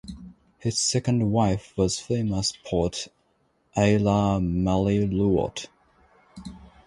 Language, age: English, 19-29